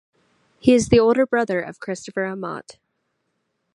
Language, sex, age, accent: English, female, 19-29, United States English